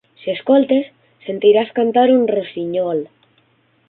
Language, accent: Catalan, valencià